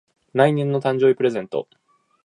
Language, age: Japanese, 19-29